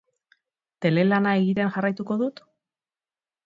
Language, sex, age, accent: Basque, female, 30-39, Erdialdekoa edo Nafarra (Gipuzkoa, Nafarroa)